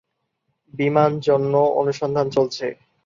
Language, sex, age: Bengali, male, 19-29